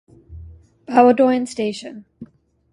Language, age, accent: English, 19-29, United States English